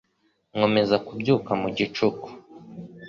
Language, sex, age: Kinyarwanda, male, 19-29